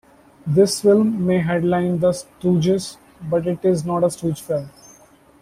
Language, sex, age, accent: English, male, 19-29, India and South Asia (India, Pakistan, Sri Lanka)